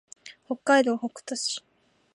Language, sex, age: Japanese, female, 19-29